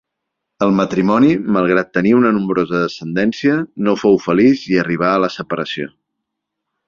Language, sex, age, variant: Catalan, male, 40-49, Central